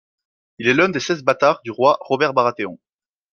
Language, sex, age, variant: French, male, 30-39, Français de métropole